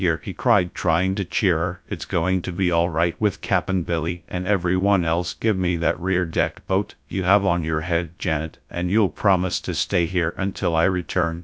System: TTS, GradTTS